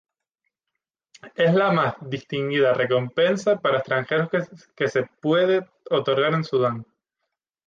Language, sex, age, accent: Spanish, male, 19-29, España: Islas Canarias